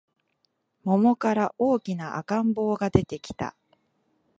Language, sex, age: Japanese, female, 19-29